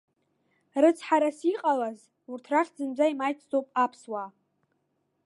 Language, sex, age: Abkhazian, female, under 19